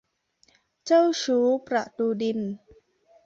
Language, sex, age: Thai, female, under 19